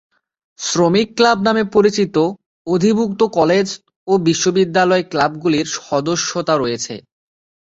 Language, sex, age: Bengali, male, 19-29